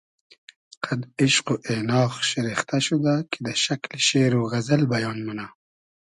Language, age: Hazaragi, 19-29